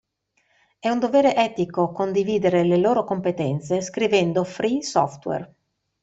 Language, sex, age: Italian, female, 40-49